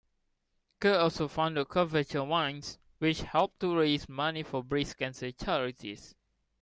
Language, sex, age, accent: English, male, 19-29, Malaysian English